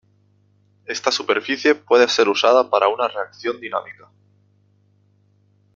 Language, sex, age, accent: Spanish, male, 19-29, España: Norte peninsular (Asturias, Castilla y León, Cantabria, País Vasco, Navarra, Aragón, La Rioja, Guadalajara, Cuenca)